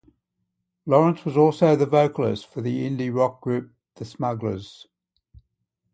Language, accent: English, Australian English